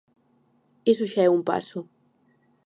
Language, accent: Galician, Oriental (común en zona oriental)